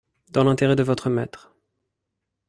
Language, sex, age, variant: French, male, 30-39, Français de métropole